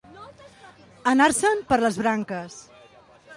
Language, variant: Catalan, Central